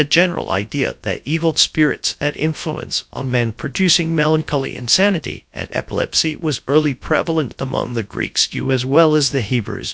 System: TTS, GradTTS